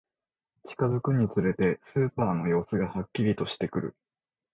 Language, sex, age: Japanese, male, 19-29